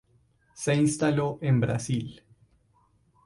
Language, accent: Spanish, Caribe: Cuba, Venezuela, Puerto Rico, República Dominicana, Panamá, Colombia caribeña, México caribeño, Costa del golfo de México